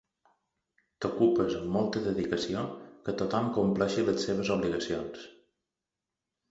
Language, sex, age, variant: Catalan, male, 40-49, Balear